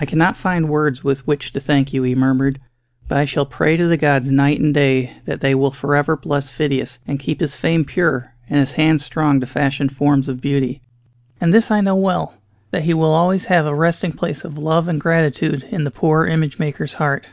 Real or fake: real